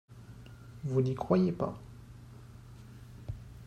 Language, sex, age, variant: French, male, 40-49, Français de métropole